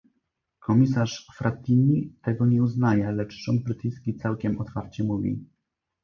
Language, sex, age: Polish, male, 30-39